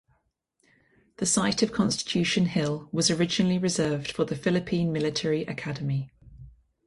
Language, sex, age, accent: English, female, 30-39, England English